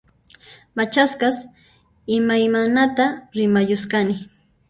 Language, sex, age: Puno Quechua, female, 19-29